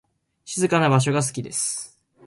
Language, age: Japanese, 19-29